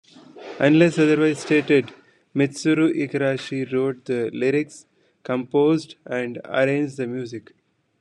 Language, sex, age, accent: English, male, 40-49, India and South Asia (India, Pakistan, Sri Lanka)